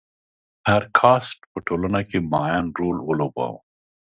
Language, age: Pashto, 60-69